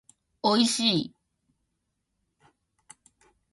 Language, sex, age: Japanese, female, 40-49